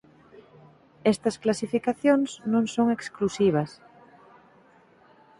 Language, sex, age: Galician, female, 50-59